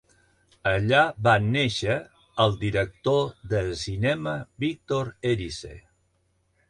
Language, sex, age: Catalan, male, 80-89